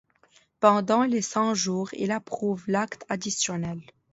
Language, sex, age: French, female, under 19